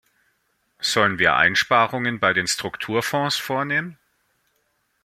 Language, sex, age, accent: German, male, 40-49, Deutschland Deutsch